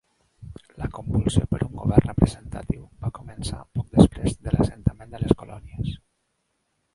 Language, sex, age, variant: Catalan, male, 40-49, Nord-Occidental